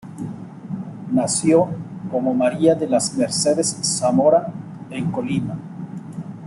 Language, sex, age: Spanish, male, 40-49